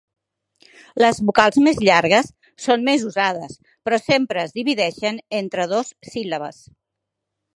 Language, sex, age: Catalan, female, 50-59